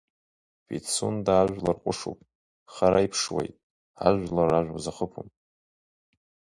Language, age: Abkhazian, 19-29